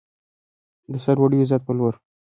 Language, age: Pashto, 19-29